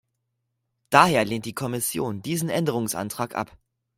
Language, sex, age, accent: German, male, under 19, Deutschland Deutsch